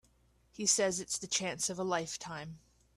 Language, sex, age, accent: English, female, 19-29, Canadian English